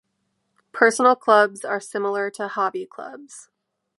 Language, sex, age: English, female, 30-39